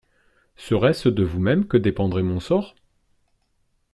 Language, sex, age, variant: French, male, 40-49, Français de métropole